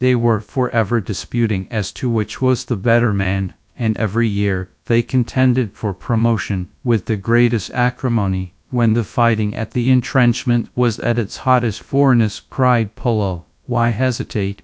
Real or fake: fake